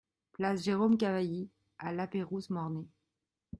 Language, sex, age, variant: French, female, 19-29, Français de métropole